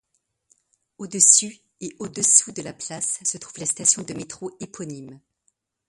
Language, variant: French, Français de métropole